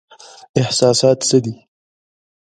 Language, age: Pashto, 19-29